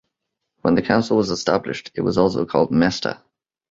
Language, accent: English, Irish English